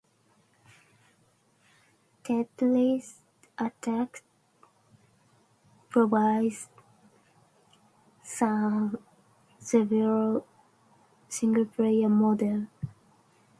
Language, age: English, 19-29